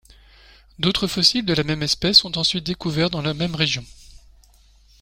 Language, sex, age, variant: French, male, 40-49, Français de métropole